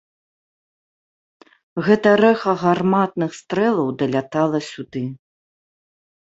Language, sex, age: Belarusian, female, 40-49